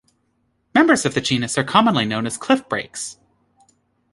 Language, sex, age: English, female, 30-39